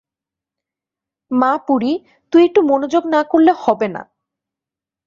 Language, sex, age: Bengali, female, 19-29